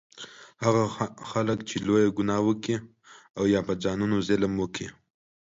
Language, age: Pashto, 19-29